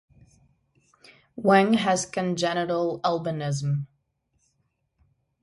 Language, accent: English, United States English